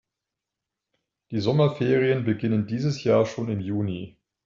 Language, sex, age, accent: German, male, 50-59, Deutschland Deutsch